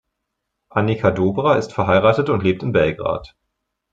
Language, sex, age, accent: German, male, 19-29, Deutschland Deutsch